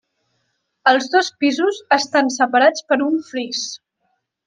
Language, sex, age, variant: Catalan, female, under 19, Central